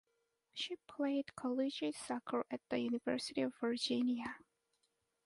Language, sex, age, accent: English, female, 30-39, United States English